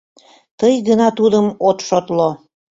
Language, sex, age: Mari, female, 70-79